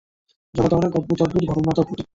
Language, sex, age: Bengali, male, 19-29